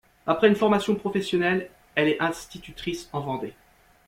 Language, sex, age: French, male, 30-39